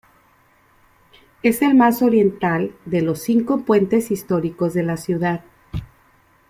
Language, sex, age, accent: Spanish, female, 50-59, México